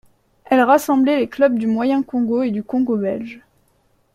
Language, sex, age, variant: French, female, 19-29, Français de métropole